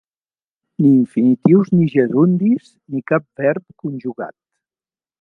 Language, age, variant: Catalan, 60-69, Central